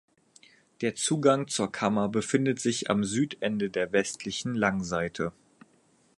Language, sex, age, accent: German, male, 19-29, Deutschland Deutsch